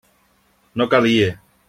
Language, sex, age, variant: Catalan, male, 30-39, Nord-Occidental